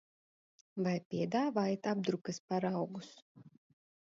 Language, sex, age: Latvian, female, 40-49